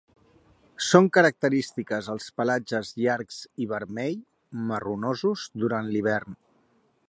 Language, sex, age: Catalan, male, 40-49